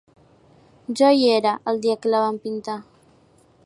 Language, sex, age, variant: Catalan, female, 19-29, Central